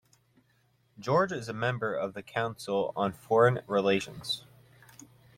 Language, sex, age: English, male, 19-29